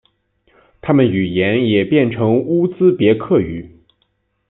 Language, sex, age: Chinese, male, 19-29